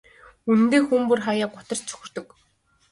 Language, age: Mongolian, 19-29